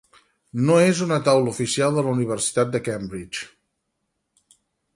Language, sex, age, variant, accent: Catalan, male, 50-59, Central, central